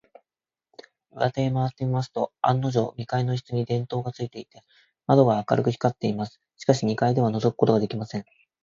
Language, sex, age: Japanese, male, 19-29